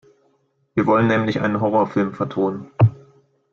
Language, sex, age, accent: German, male, 19-29, Deutschland Deutsch